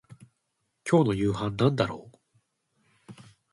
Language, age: Japanese, 19-29